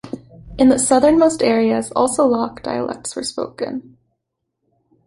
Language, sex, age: English, female, 19-29